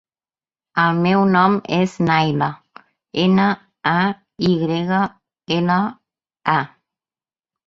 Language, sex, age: Catalan, female, 50-59